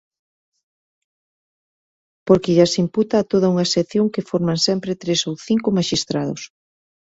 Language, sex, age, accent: Galician, female, 40-49, Normativo (estándar)